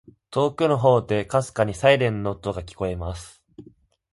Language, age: Japanese, 19-29